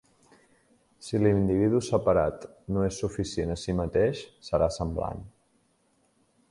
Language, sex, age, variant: Catalan, male, 19-29, Septentrional